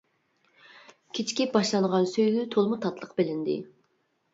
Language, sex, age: Uyghur, female, 30-39